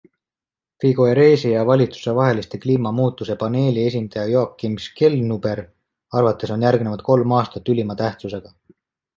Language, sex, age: Estonian, male, 19-29